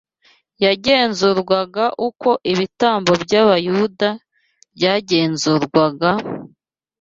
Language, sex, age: Kinyarwanda, female, 19-29